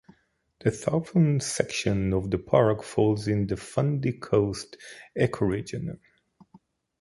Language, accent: English, United States English